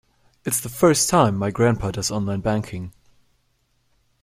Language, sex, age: English, male, 19-29